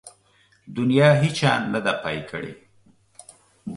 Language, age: Pashto, 50-59